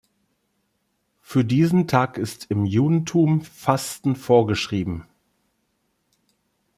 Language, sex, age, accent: German, male, 50-59, Deutschland Deutsch